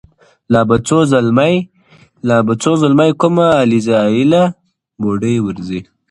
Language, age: Pashto, under 19